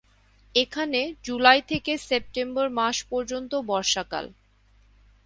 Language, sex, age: Bengali, male, 30-39